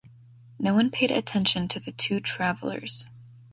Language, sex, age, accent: English, female, under 19, United States English